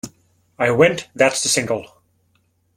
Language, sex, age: English, male, 19-29